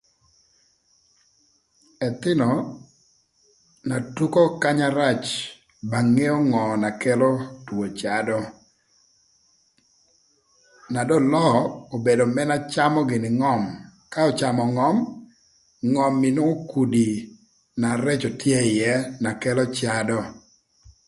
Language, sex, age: Thur, male, 30-39